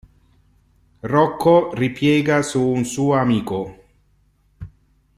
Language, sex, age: Italian, male, 50-59